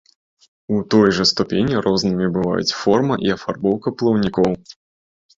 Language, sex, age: Belarusian, male, under 19